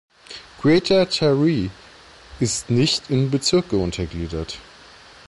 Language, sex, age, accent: German, male, 30-39, Deutschland Deutsch